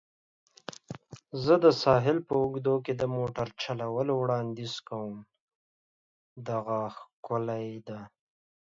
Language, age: Pashto, 19-29